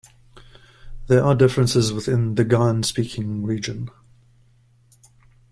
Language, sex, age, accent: English, male, 30-39, Southern African (South Africa, Zimbabwe, Namibia)